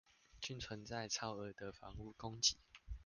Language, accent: Chinese, 出生地：桃園市